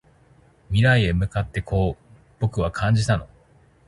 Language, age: Japanese, 30-39